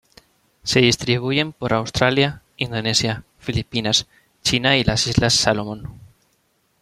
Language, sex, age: Spanish, male, 19-29